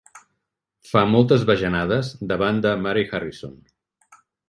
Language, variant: Catalan, Central